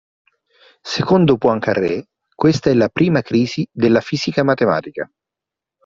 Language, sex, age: Italian, male, 40-49